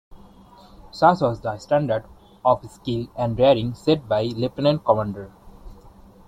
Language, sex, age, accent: English, male, 19-29, India and South Asia (India, Pakistan, Sri Lanka)